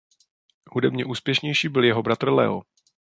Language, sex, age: Czech, male, 30-39